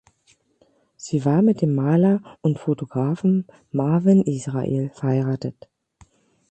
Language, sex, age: German, female, 40-49